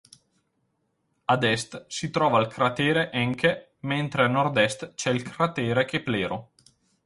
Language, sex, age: Italian, male, 30-39